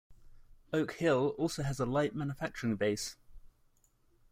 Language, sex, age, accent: English, male, 30-39, England English